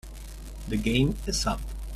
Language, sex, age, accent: English, male, 30-39, United States English